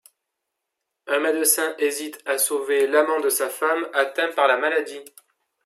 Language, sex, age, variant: French, male, 30-39, Français de métropole